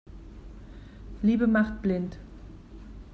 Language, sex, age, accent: German, female, 40-49, Deutschland Deutsch